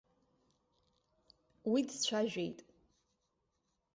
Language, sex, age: Abkhazian, female, 30-39